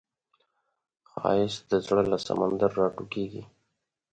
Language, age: Pashto, 40-49